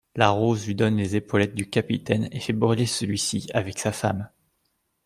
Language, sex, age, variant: French, male, 19-29, Français de métropole